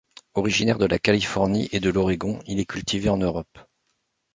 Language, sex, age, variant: French, male, 40-49, Français de métropole